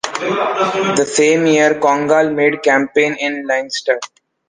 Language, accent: English, India and South Asia (India, Pakistan, Sri Lanka)